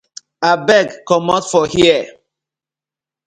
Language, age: Nigerian Pidgin, 30-39